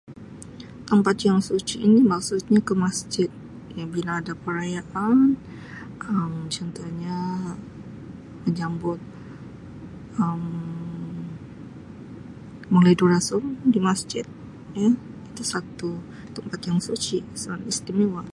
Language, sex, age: Sabah Malay, female, 40-49